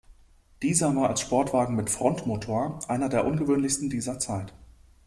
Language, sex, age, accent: German, male, 19-29, Deutschland Deutsch